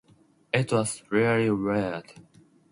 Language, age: English, 19-29